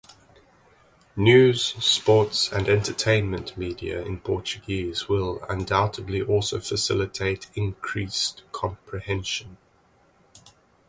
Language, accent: English, England English